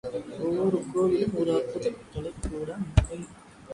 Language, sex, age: Tamil, male, 19-29